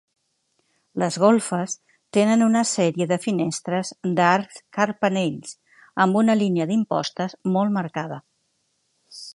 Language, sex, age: Catalan, female, 50-59